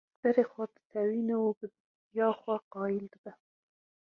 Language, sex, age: Kurdish, female, 19-29